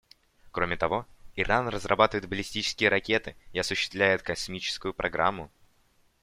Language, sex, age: Russian, male, under 19